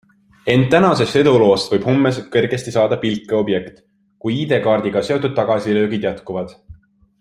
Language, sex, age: Estonian, male, 19-29